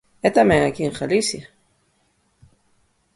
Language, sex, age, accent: Galician, female, 40-49, Atlántico (seseo e gheada)